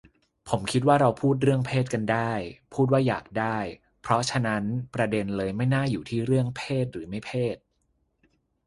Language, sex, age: Thai, male, 30-39